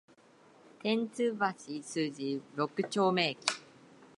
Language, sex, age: Japanese, female, 19-29